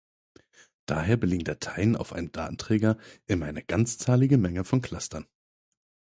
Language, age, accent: German, 30-39, Deutschland Deutsch